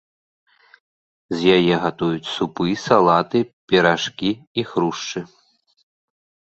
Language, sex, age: Belarusian, male, 30-39